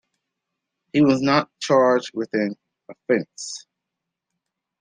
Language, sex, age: English, male, 40-49